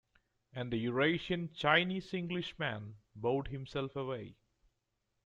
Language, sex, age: English, male, 30-39